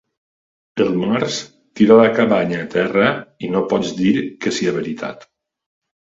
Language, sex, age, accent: Catalan, male, 40-49, valencià